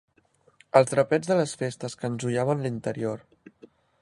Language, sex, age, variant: Catalan, male, 19-29, Central